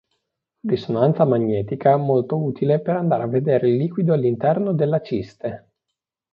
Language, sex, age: Italian, male, 19-29